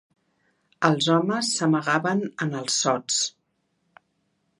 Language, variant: Catalan, Central